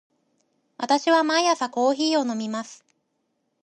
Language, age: Japanese, 19-29